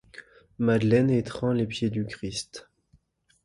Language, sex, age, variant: French, male, 19-29, Français de métropole